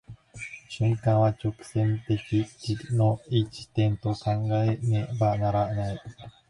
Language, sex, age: Japanese, male, 19-29